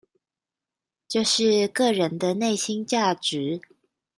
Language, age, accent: Chinese, 19-29, 出生地：臺北市